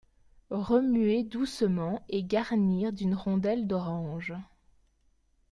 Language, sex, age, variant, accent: French, female, 19-29, Français d'Europe, Français de Belgique